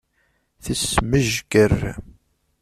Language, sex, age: Kabyle, male, 30-39